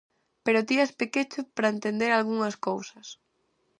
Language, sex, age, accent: Galician, female, under 19, Central (gheada)